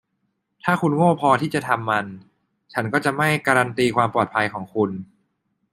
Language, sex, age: Thai, male, 19-29